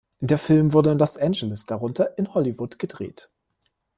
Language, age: German, 30-39